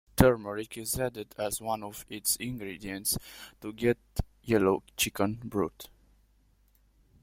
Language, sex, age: English, male, 19-29